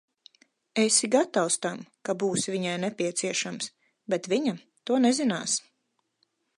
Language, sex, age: Latvian, female, 30-39